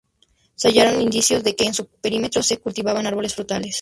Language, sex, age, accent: Spanish, female, 19-29, México